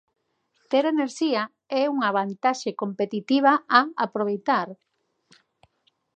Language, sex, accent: Galician, female, Normativo (estándar)